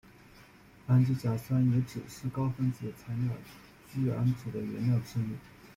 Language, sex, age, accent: Chinese, male, 30-39, 出生地：湖南省